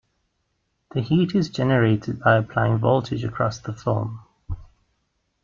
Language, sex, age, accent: English, male, 19-29, Southern African (South Africa, Zimbabwe, Namibia)